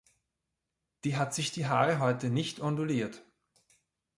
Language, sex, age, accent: German, male, 40-49, Österreichisches Deutsch